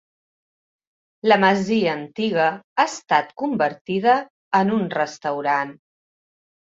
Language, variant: Catalan, Central